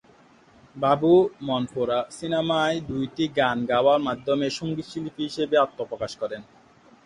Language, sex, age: Bengali, male, 19-29